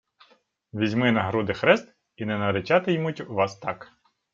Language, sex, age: Ukrainian, male, 30-39